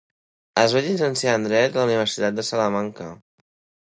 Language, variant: Catalan, Central